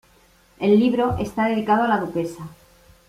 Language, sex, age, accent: Spanish, female, 50-59, España: Centro-Sur peninsular (Madrid, Toledo, Castilla-La Mancha)